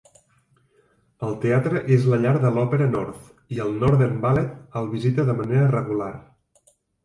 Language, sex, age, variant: Catalan, male, 40-49, Central